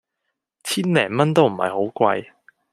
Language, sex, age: Cantonese, male, 19-29